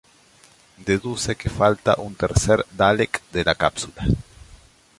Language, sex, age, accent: Spanish, male, 40-49, Rioplatense: Argentina, Uruguay, este de Bolivia, Paraguay